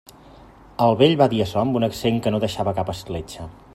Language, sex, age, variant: Catalan, male, 30-39, Central